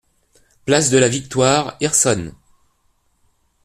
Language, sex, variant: French, male, Français de métropole